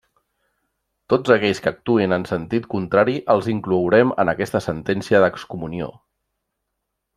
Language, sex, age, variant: Catalan, male, 40-49, Central